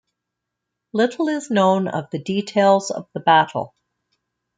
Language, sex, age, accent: English, female, 60-69, Canadian English